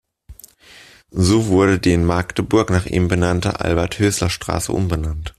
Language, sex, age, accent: German, male, 19-29, Deutschland Deutsch